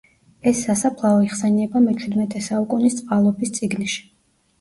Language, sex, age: Georgian, female, 30-39